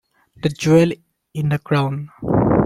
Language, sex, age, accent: English, male, 19-29, India and South Asia (India, Pakistan, Sri Lanka)